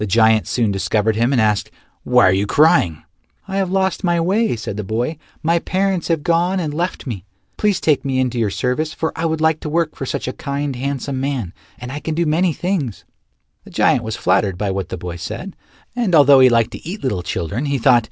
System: none